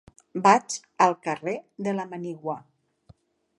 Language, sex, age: Catalan, female, 60-69